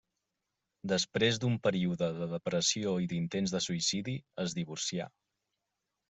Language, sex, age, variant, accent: Catalan, male, 30-39, Central, central